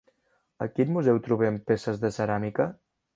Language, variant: Catalan, Central